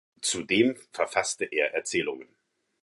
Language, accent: German, Deutschland Deutsch